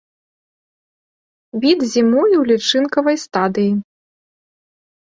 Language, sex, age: Belarusian, female, 30-39